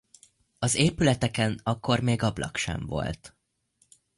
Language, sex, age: Hungarian, male, under 19